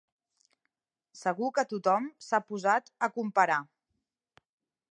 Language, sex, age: Catalan, female, 30-39